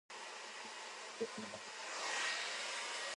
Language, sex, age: Min Nan Chinese, female, 19-29